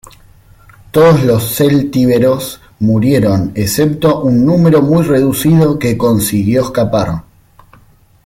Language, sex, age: Spanish, male, 19-29